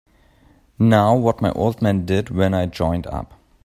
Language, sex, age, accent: English, male, 19-29, United States English